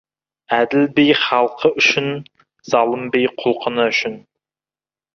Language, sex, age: Kazakh, male, 19-29